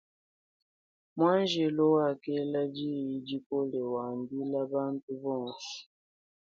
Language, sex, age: Luba-Lulua, female, 19-29